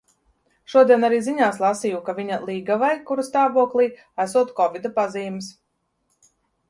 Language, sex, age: Latvian, female, 40-49